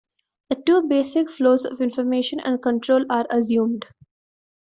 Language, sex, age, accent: English, female, 19-29, India and South Asia (India, Pakistan, Sri Lanka)